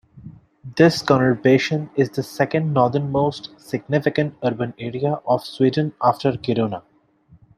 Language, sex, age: English, male, 19-29